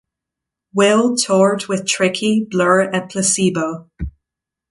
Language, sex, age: English, female, 19-29